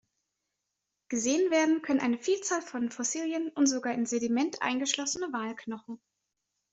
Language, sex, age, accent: German, female, 19-29, Deutschland Deutsch